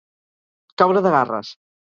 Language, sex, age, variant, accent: Catalan, female, 50-59, Central, central